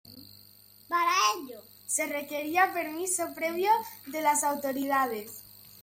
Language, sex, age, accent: Spanish, female, under 19, España: Centro-Sur peninsular (Madrid, Toledo, Castilla-La Mancha)